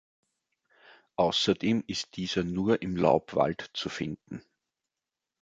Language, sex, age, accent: German, male, 50-59, Österreichisches Deutsch